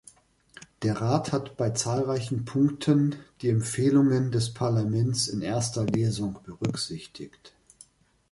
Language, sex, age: German, male, 40-49